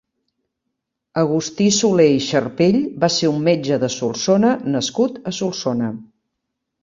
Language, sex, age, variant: Catalan, female, 60-69, Central